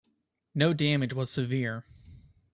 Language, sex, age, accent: English, male, under 19, United States English